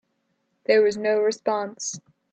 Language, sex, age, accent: English, female, under 19, United States English